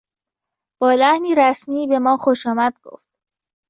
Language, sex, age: Persian, female, under 19